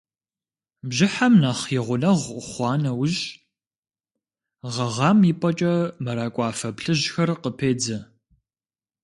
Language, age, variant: Kabardian, 19-29, Адыгэбзэ (Къэбэрдей, Кирил, псоми зэдай)